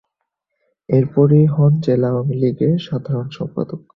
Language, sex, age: Bengali, male, 19-29